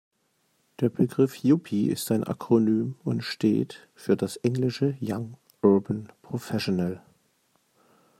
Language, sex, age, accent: German, male, 50-59, Deutschland Deutsch